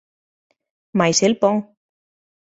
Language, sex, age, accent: Galician, female, 19-29, Normativo (estándar)